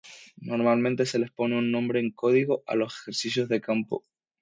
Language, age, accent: Spanish, 19-29, España: Islas Canarias